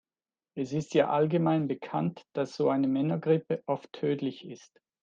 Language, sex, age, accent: German, male, 40-49, Schweizerdeutsch